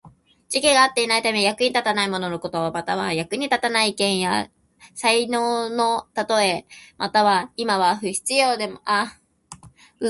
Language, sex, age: Japanese, female, 19-29